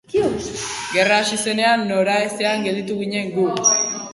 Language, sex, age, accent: Basque, female, 90+, Erdialdekoa edo Nafarra (Gipuzkoa, Nafarroa)